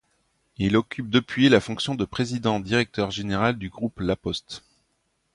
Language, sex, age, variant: French, male, 30-39, Français de métropole